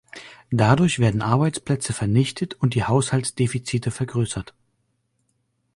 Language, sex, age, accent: German, male, 19-29, Deutschland Deutsch